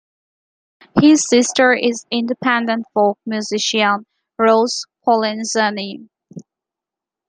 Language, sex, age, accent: English, female, 19-29, United States English